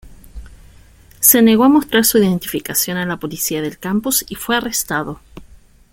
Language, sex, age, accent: Spanish, female, 19-29, Chileno: Chile, Cuyo